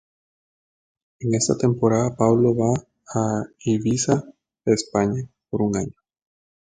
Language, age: Spanish, 19-29